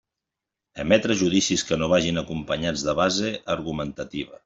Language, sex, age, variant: Catalan, male, 40-49, Central